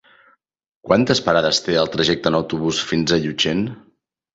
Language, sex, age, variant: Catalan, male, 30-39, Central